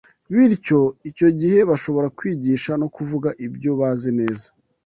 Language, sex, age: Kinyarwanda, male, 19-29